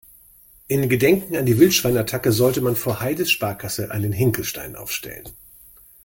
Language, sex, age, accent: German, male, 50-59, Deutschland Deutsch